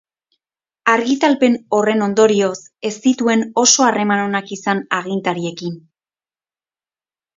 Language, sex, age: Basque, female, 19-29